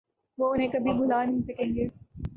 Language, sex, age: Urdu, female, 19-29